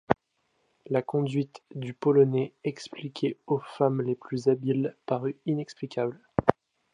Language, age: French, 19-29